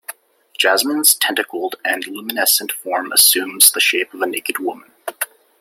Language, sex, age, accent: English, male, 19-29, United States English